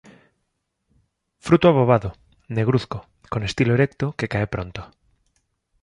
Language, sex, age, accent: Spanish, male, 30-39, España: Norte peninsular (Asturias, Castilla y León, Cantabria, País Vasco, Navarra, Aragón, La Rioja, Guadalajara, Cuenca)